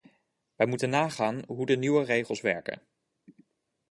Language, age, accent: Dutch, 19-29, Nederlands Nederlands